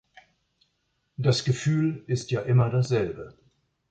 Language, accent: German, Deutschland Deutsch